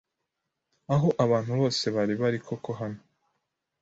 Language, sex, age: Kinyarwanda, male, 40-49